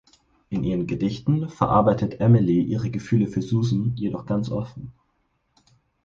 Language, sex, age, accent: German, male, 19-29, Deutschland Deutsch